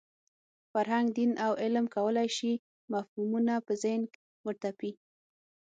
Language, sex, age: Pashto, female, 19-29